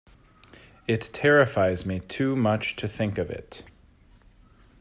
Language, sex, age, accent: English, male, 30-39, United States English